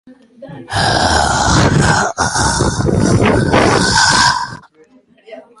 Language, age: Basque, 90+